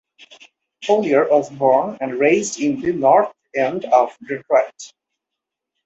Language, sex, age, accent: English, male, 19-29, United States English; England English